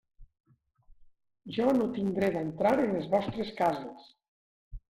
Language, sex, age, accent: Catalan, male, 50-59, valencià